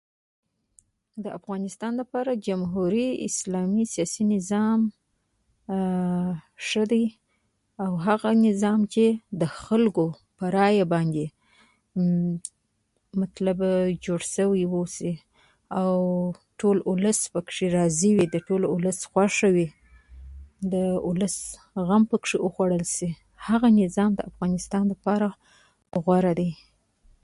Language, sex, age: Pashto, female, 19-29